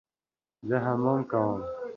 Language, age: Pashto, under 19